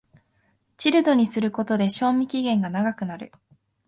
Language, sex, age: Japanese, female, 19-29